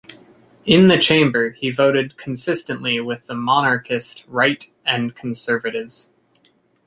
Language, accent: English, United States English